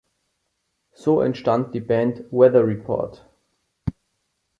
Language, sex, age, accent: German, male, 19-29, Österreichisches Deutsch